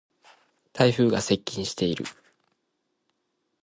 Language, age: Japanese, 19-29